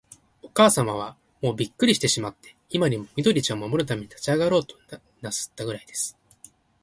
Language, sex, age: Japanese, male, 19-29